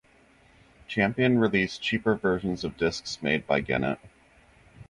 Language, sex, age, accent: English, female, 30-39, United States English